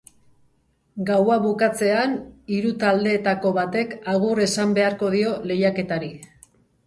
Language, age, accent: Basque, 40-49, Erdialdekoa edo Nafarra (Gipuzkoa, Nafarroa)